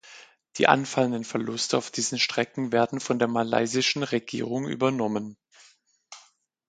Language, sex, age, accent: German, male, 40-49, Deutschland Deutsch